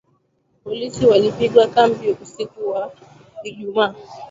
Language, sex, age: Swahili, female, 19-29